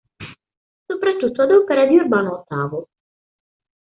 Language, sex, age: Italian, female, 19-29